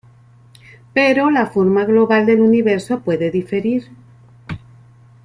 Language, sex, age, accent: Spanish, female, 50-59, México